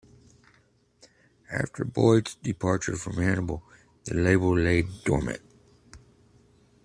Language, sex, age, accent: English, male, 40-49, United States English